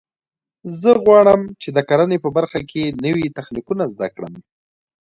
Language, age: Pashto, 19-29